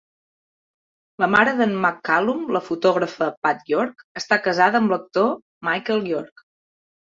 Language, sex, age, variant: Catalan, female, 30-39, Central